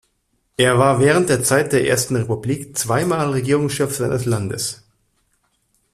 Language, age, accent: German, 30-39, Deutschland Deutsch